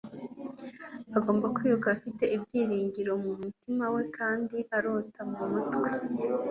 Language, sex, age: Kinyarwanda, female, 19-29